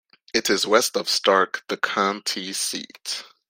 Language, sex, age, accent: English, male, 19-29, United States English